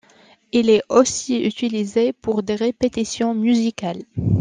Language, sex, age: French, female, 30-39